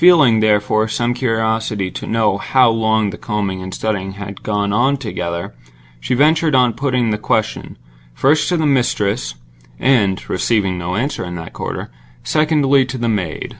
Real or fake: real